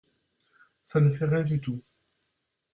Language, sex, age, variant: French, male, 19-29, Français de métropole